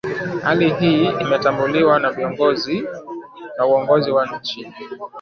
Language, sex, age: Swahili, male, 19-29